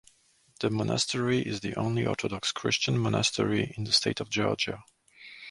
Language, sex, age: English, male, 30-39